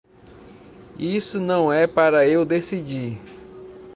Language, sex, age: Portuguese, male, 40-49